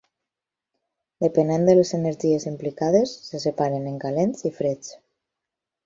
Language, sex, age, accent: Catalan, female, 30-39, valencià